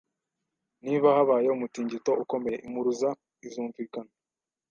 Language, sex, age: Kinyarwanda, male, 19-29